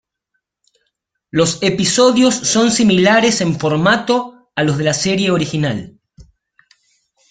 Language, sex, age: Spanish, male, 40-49